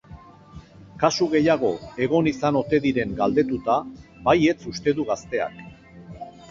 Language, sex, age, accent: Basque, male, 50-59, Erdialdekoa edo Nafarra (Gipuzkoa, Nafarroa)